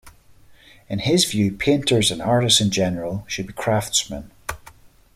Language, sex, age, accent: English, male, 40-49, Irish English